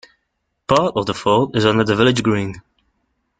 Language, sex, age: English, male, 19-29